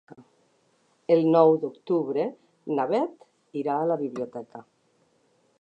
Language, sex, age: Catalan, female, 60-69